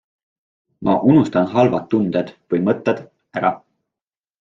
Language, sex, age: Estonian, male, 19-29